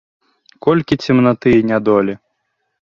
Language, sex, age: Belarusian, male, 19-29